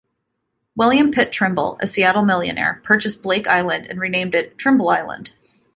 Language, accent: English, United States English